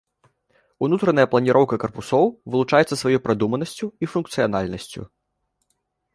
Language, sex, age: Belarusian, male, under 19